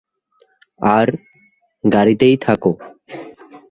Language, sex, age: Bengali, male, 19-29